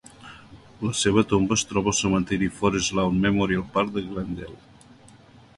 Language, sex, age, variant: Catalan, male, 50-59, Central